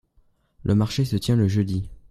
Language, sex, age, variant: French, male, under 19, Français de métropole